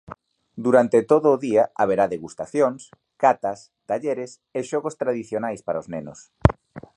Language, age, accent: Galician, 30-39, Normativo (estándar)